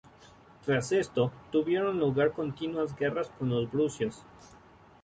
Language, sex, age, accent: Spanish, male, 19-29, México